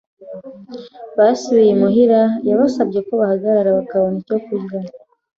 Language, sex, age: Kinyarwanda, female, 19-29